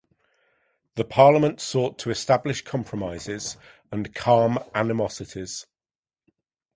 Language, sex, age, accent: English, male, 40-49, England English